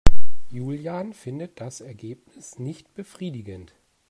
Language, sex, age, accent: German, male, 40-49, Deutschland Deutsch